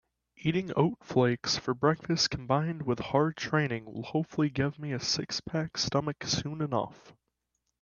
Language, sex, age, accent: English, male, under 19, United States English